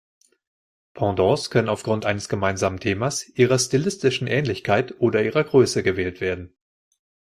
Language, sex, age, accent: German, male, 30-39, Deutschland Deutsch